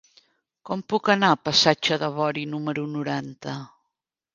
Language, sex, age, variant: Catalan, female, 50-59, Central